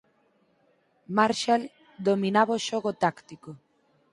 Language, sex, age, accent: Galician, female, 19-29, Normativo (estándar)